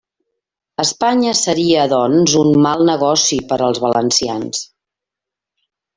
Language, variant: Catalan, Central